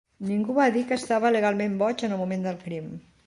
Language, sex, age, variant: Catalan, female, 60-69, Central